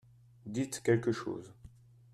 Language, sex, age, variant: French, male, 40-49, Français de métropole